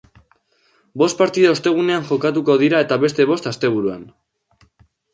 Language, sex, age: Basque, male, under 19